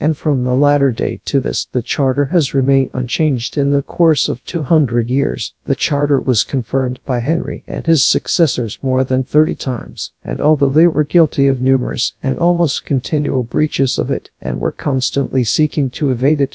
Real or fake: fake